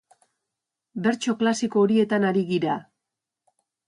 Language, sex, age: Basque, female, 40-49